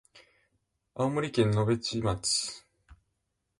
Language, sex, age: Japanese, male, under 19